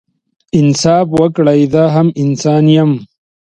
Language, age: Pashto, 30-39